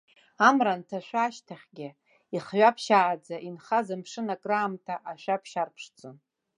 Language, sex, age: Abkhazian, female, 40-49